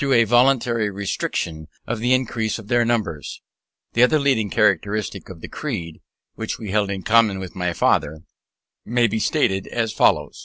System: none